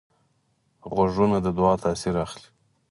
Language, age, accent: Pashto, 19-29, معیاري پښتو